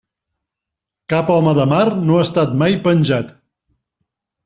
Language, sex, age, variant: Catalan, male, 50-59, Central